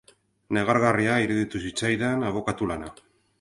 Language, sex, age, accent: Basque, male, 50-59, Mendebalekoa (Araba, Bizkaia, Gipuzkoako mendebaleko herri batzuk)